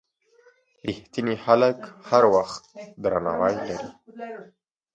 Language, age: Pashto, 19-29